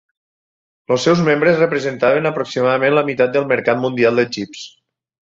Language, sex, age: Catalan, male, 50-59